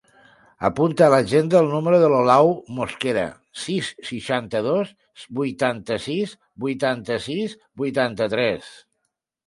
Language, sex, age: Catalan, male, 60-69